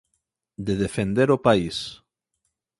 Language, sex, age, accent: Galician, male, 19-29, Normativo (estándar)